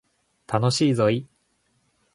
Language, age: Japanese, 19-29